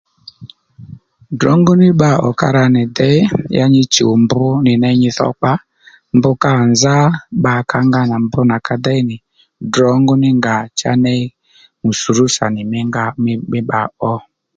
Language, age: Lendu, 40-49